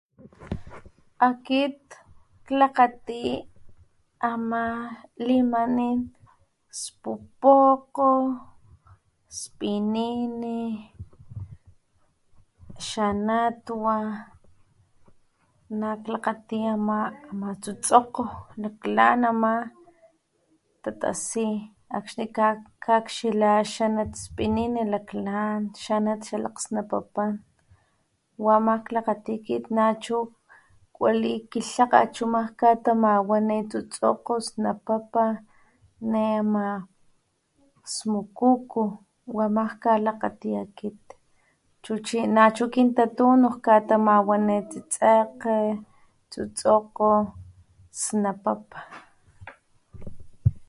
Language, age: Papantla Totonac, 30-39